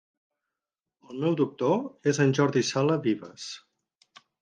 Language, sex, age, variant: Catalan, male, 60-69, Central